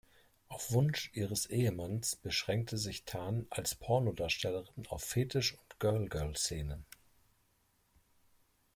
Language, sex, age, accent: German, male, 40-49, Deutschland Deutsch